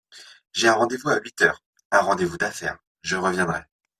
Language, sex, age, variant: French, male, 30-39, Français de métropole